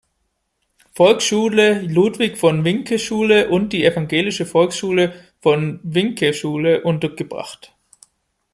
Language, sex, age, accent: German, male, 19-29, Deutschland Deutsch